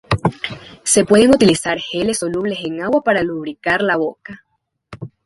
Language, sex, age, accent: Spanish, female, 19-29, Andino-Pacífico: Colombia, Perú, Ecuador, oeste de Bolivia y Venezuela andina